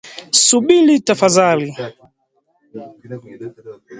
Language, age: Swahili, 19-29